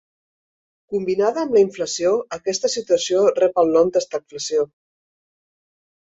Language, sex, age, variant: Catalan, female, 50-59, Central